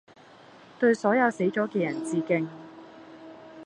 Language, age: Cantonese, 19-29